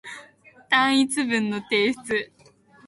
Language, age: Japanese, 19-29